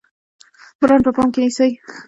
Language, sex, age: Pashto, female, under 19